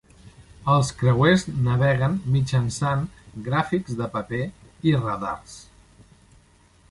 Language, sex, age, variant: Catalan, male, 50-59, Central